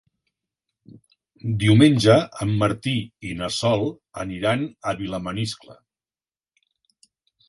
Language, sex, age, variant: Catalan, male, 70-79, Septentrional